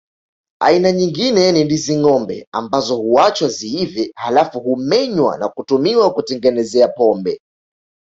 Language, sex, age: Swahili, male, 19-29